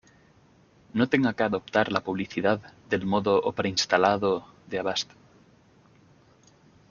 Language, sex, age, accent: Spanish, male, 30-39, España: Norte peninsular (Asturias, Castilla y León, Cantabria, País Vasco, Navarra, Aragón, La Rioja, Guadalajara, Cuenca)